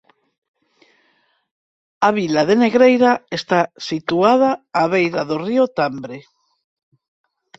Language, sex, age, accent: Galician, female, 50-59, Normativo (estándar); Neofalante